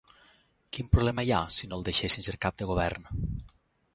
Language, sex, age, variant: Catalan, male, 40-49, Valencià meridional